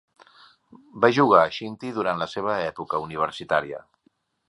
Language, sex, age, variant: Catalan, male, 50-59, Central